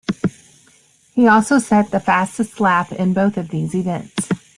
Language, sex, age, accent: English, female, 40-49, United States English